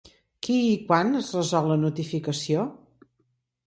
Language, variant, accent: Catalan, Central, central